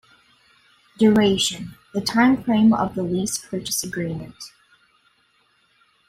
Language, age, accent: English, 19-29, United States English